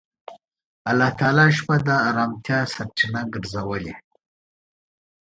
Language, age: Pashto, 19-29